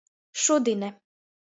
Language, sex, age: Latgalian, female, 19-29